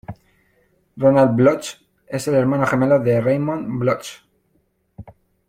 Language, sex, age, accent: Spanish, male, 30-39, España: Centro-Sur peninsular (Madrid, Toledo, Castilla-La Mancha)